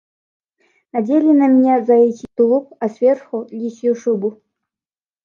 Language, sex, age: Russian, female, under 19